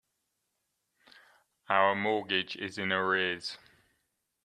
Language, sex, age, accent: English, male, 40-49, England English